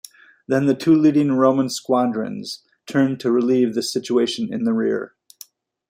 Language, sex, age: English, male, 50-59